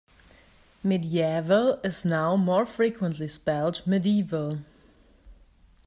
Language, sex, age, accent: English, female, 19-29, England English